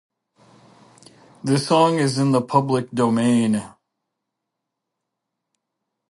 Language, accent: English, Canadian English